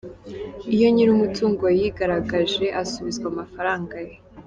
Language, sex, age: Kinyarwanda, female, 19-29